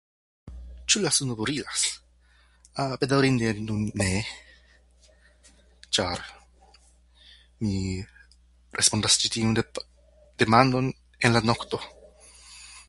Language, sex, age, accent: Esperanto, male, 19-29, Internacia